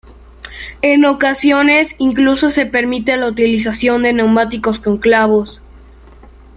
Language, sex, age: Spanish, male, under 19